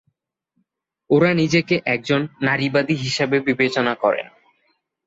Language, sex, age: Bengali, male, under 19